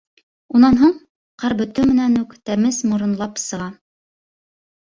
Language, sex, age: Bashkir, female, 19-29